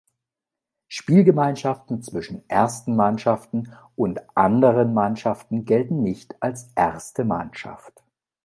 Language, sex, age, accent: German, male, 40-49, Deutschland Deutsch